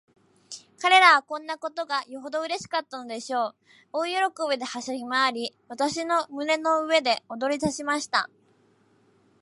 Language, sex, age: Japanese, female, under 19